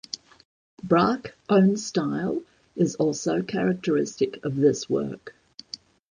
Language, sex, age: English, female, 70-79